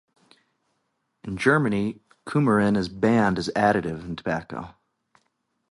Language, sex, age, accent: English, male, 30-39, United States English